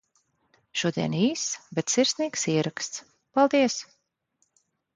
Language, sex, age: Latvian, female, 40-49